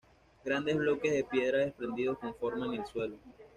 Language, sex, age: Spanish, male, 19-29